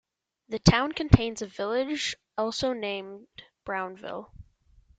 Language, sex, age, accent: English, male, under 19, United States English